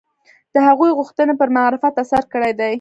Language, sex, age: Pashto, female, 19-29